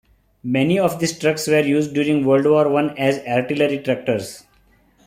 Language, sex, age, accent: English, male, 30-39, India and South Asia (India, Pakistan, Sri Lanka)